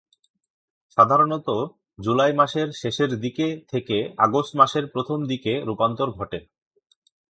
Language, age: Bengali, 30-39